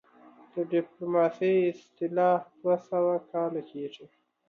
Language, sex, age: Pashto, male, 19-29